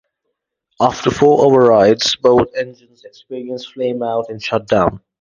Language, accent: English, England English